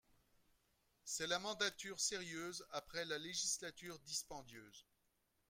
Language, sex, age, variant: French, male, 50-59, Français de métropole